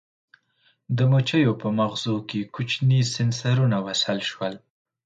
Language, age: Pashto, 19-29